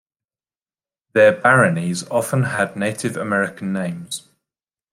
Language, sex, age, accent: English, male, 40-49, England English